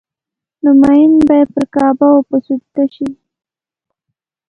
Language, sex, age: Pashto, female, 19-29